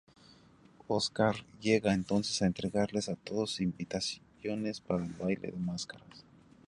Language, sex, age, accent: Spanish, male, 30-39, México